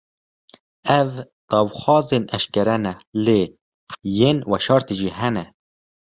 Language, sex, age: Kurdish, male, 19-29